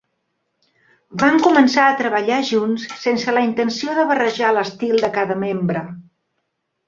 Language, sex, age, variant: Catalan, female, 50-59, Central